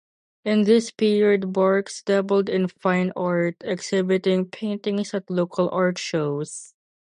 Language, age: English, under 19